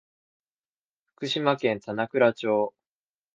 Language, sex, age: Japanese, male, under 19